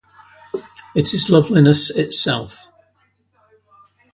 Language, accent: English, England English